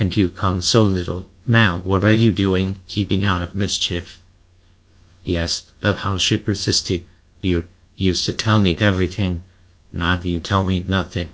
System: TTS, GlowTTS